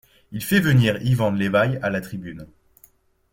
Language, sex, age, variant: French, male, 19-29, Français de métropole